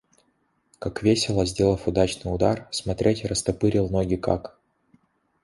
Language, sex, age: Russian, male, 19-29